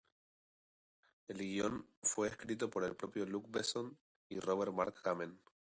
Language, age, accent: Spanish, 19-29, España: Islas Canarias; Rioplatense: Argentina, Uruguay, este de Bolivia, Paraguay